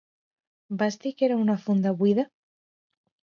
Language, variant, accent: Catalan, Central, central